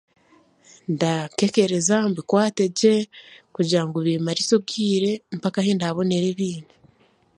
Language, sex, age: Chiga, female, 19-29